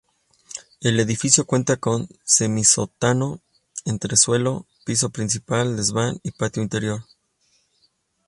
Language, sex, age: Spanish, male, 30-39